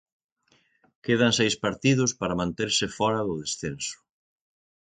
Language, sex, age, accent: Galician, male, 60-69, Atlántico (seseo e gheada)